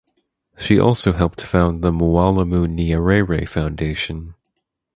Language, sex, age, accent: English, male, 19-29, United States English